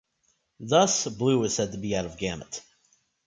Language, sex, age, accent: English, male, under 19, United States English